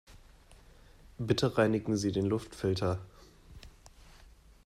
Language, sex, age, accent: German, male, 19-29, Deutschland Deutsch